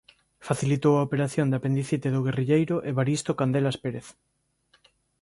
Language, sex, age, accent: Galician, male, 30-39, Normativo (estándar)